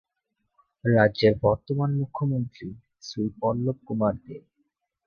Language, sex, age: Bengali, male, 19-29